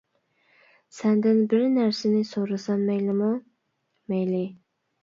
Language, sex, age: Uyghur, female, 19-29